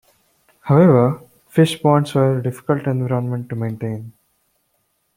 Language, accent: English, India and South Asia (India, Pakistan, Sri Lanka)